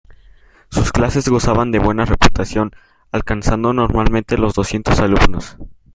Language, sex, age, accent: Spanish, male, under 19, México